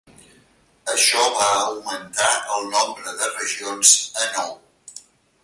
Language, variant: Catalan, Central